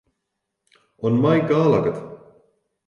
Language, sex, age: Irish, male, 40-49